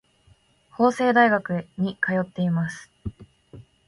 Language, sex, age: Japanese, female, 19-29